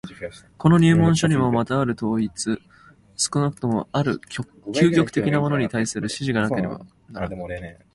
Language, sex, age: Japanese, male, 19-29